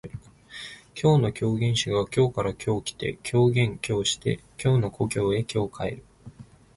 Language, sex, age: Japanese, male, 19-29